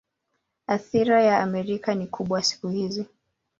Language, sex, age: Swahili, male, 19-29